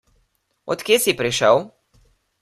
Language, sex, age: Slovenian, male, under 19